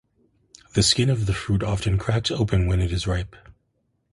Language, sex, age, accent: English, male, 40-49, United States English